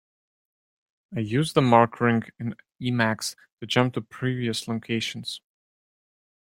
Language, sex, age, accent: English, male, 19-29, United States English